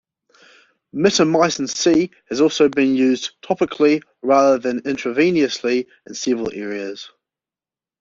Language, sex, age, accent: English, male, 19-29, New Zealand English